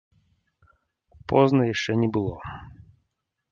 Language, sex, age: Belarusian, male, 30-39